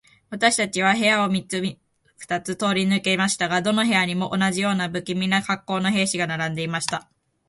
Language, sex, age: Japanese, female, 19-29